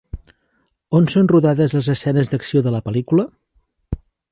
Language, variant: Catalan, Central